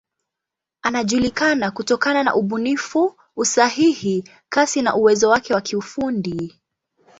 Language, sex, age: Swahili, female, 19-29